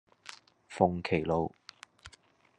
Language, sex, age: Cantonese, male, 19-29